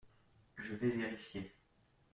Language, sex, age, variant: French, male, under 19, Français de métropole